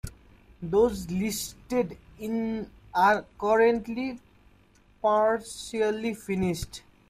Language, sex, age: English, male, 19-29